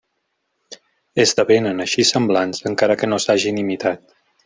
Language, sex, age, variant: Catalan, male, 40-49, Central